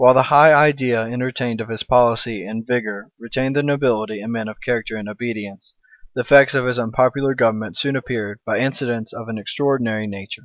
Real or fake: real